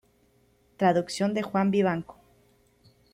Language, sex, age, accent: Spanish, female, 30-39, Caribe: Cuba, Venezuela, Puerto Rico, República Dominicana, Panamá, Colombia caribeña, México caribeño, Costa del golfo de México